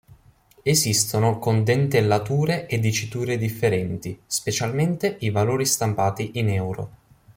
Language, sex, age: Italian, male, 19-29